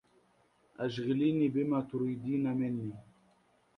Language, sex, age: Arabic, male, under 19